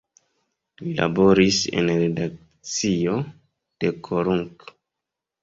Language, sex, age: Esperanto, male, 30-39